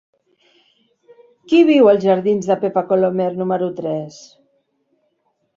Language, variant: Catalan, Central